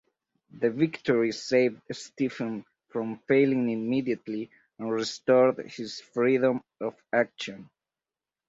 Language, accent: English, United States English